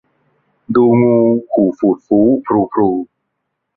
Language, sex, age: Thai, male, 30-39